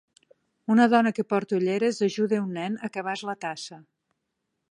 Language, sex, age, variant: Catalan, female, 50-59, Nord-Occidental